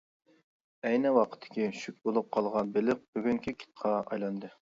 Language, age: Uyghur, 30-39